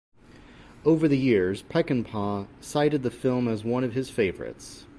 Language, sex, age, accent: English, male, 40-49, United States English